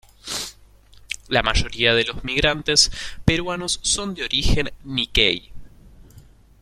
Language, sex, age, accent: Spanish, male, 19-29, Rioplatense: Argentina, Uruguay, este de Bolivia, Paraguay